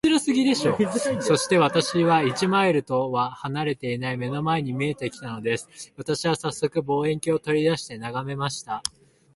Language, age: Japanese, 19-29